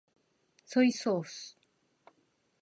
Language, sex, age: Japanese, female, 50-59